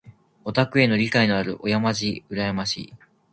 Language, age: Japanese, under 19